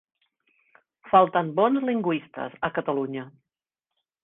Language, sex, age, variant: Catalan, female, 50-59, Central